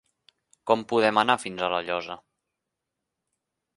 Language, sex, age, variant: Catalan, male, 19-29, Central